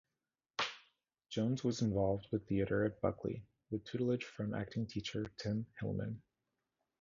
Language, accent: English, United States English